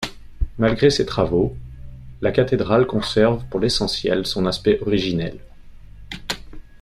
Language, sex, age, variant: French, male, 30-39, Français de métropole